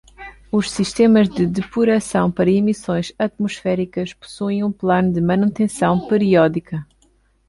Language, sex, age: Portuguese, female, 30-39